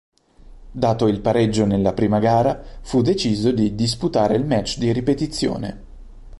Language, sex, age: Italian, male, 30-39